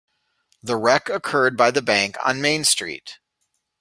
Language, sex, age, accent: English, male, 40-49, United States English